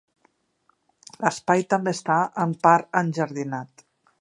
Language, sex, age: Catalan, female, 50-59